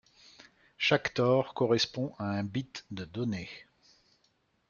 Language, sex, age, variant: French, male, 60-69, Français de métropole